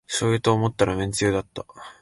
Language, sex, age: Japanese, male, 19-29